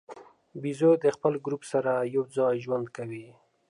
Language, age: Pashto, 30-39